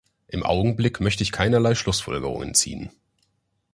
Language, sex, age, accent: German, male, 19-29, Deutschland Deutsch